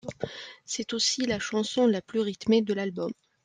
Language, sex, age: French, female, 19-29